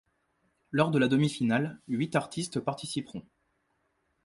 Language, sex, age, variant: French, male, 19-29, Français de métropole